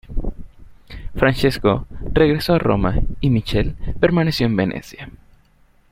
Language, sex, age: Spanish, male, under 19